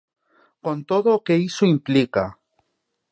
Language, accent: Galician, Normativo (estándar)